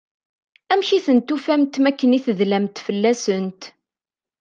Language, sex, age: Kabyle, female, 30-39